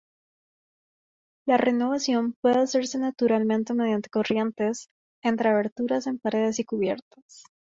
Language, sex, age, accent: Spanish, female, under 19, América central